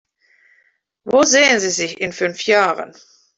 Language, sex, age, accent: German, female, 40-49, Deutschland Deutsch